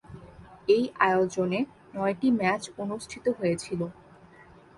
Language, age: Bengali, 19-29